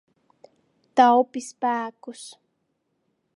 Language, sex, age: Latvian, female, 19-29